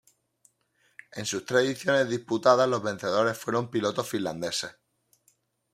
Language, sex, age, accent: Spanish, male, 30-39, España: Sur peninsular (Andalucia, Extremadura, Murcia)